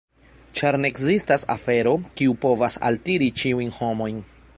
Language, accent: Esperanto, Internacia